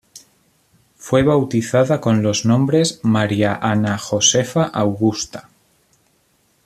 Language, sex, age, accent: Spanish, male, 19-29, España: Centro-Sur peninsular (Madrid, Toledo, Castilla-La Mancha)